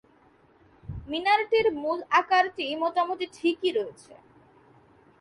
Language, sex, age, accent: Bengali, female, 19-29, শুদ্ধ বাংলা